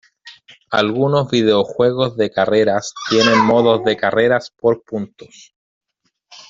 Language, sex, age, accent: Spanish, male, 30-39, Chileno: Chile, Cuyo